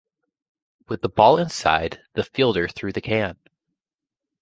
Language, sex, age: English, female, 19-29